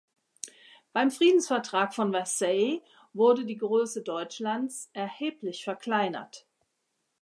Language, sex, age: German, female, 60-69